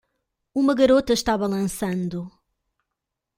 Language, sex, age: Portuguese, female, 30-39